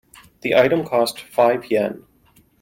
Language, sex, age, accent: English, male, 30-39, United States English